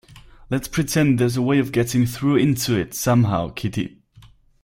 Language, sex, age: English, male, 19-29